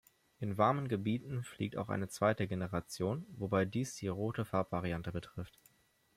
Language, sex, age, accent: German, male, 19-29, Deutschland Deutsch